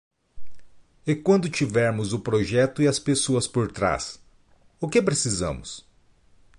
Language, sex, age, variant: Portuguese, male, 30-39, Portuguese (Brasil)